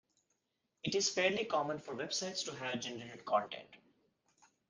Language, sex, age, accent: English, male, 19-29, India and South Asia (India, Pakistan, Sri Lanka)